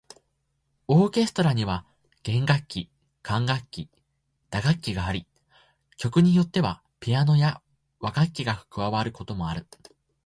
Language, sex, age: Japanese, male, 19-29